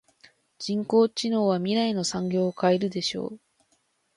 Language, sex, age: Japanese, female, 19-29